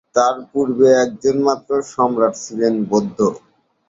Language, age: Bengali, 19-29